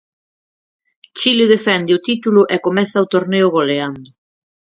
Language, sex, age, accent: Galician, female, 40-49, Oriental (común en zona oriental)